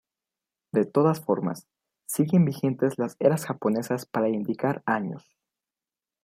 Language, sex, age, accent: Spanish, male, 19-29, México